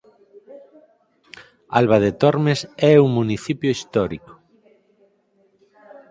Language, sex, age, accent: Galician, male, 50-59, Central (gheada)